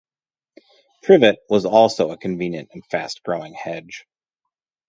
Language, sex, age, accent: English, male, 30-39, United States English